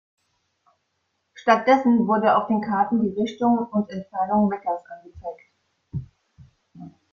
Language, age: German, 50-59